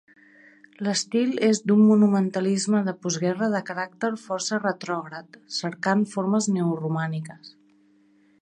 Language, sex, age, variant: Catalan, female, 50-59, Central